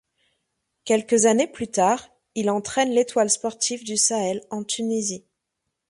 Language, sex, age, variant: French, female, 30-39, Français de métropole